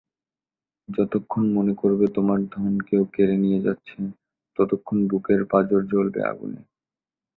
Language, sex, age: Bengali, male, 19-29